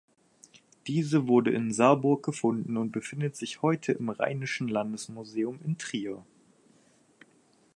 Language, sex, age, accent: German, male, 19-29, Deutschland Deutsch